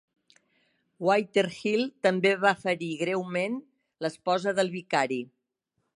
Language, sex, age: Catalan, female, 60-69